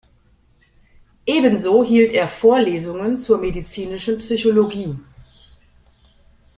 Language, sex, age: German, female, 50-59